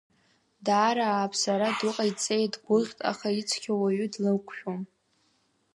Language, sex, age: Abkhazian, female, under 19